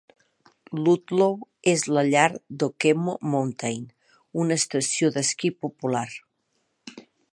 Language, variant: Catalan, Central